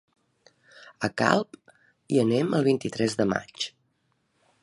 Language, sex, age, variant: Catalan, female, 50-59, Nord-Occidental